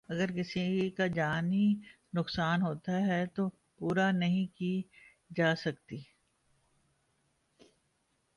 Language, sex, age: Urdu, female, 19-29